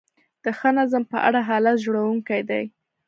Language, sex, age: Pashto, female, 19-29